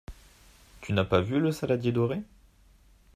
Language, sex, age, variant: French, male, 19-29, Français de métropole